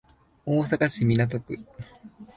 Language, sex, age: Japanese, male, 19-29